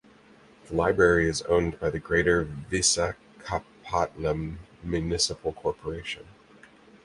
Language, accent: English, United States English